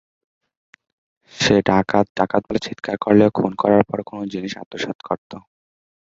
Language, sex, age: Bengali, male, 19-29